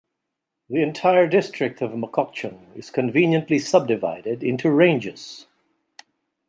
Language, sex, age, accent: English, male, 70-79, Filipino